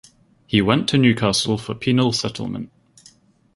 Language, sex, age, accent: English, male, under 19, England English